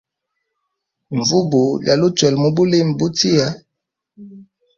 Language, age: Hemba, 19-29